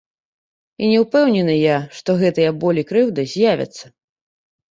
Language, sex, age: Belarusian, female, 30-39